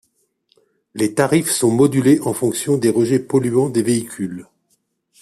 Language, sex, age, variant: French, male, 50-59, Français de métropole